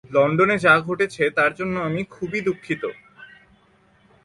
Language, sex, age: Bengali, male, 19-29